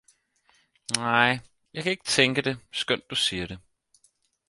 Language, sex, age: Danish, male, 19-29